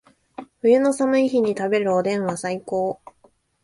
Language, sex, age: Japanese, female, 19-29